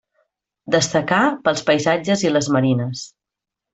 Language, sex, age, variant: Catalan, female, 30-39, Central